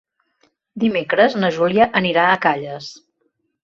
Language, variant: Catalan, Central